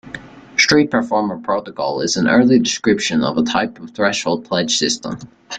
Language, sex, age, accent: English, male, under 19, Canadian English